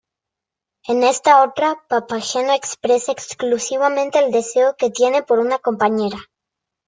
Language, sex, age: Spanish, female, under 19